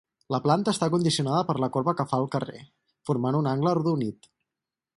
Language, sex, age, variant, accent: Catalan, male, 19-29, Central, central